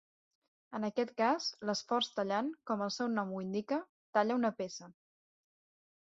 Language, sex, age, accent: Catalan, female, 19-29, central; nord-occidental